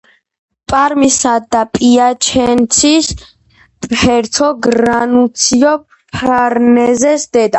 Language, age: Georgian, 30-39